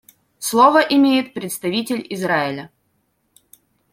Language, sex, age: Russian, female, 19-29